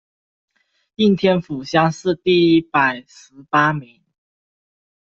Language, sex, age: Chinese, male, 19-29